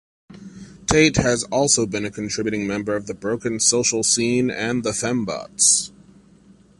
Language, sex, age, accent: English, male, 19-29, United States English